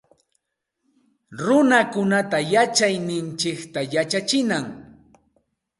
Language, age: Santa Ana de Tusi Pasco Quechua, 40-49